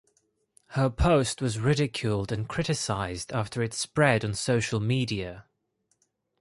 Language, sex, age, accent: English, male, 19-29, England English